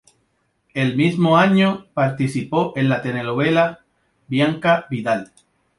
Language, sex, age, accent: Spanish, male, 40-49, Caribe: Cuba, Venezuela, Puerto Rico, República Dominicana, Panamá, Colombia caribeña, México caribeño, Costa del golfo de México